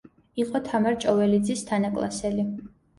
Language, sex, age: Georgian, female, 19-29